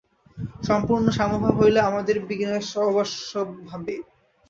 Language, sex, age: Bengali, male, 19-29